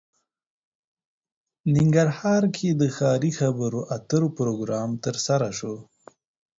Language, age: Pashto, 19-29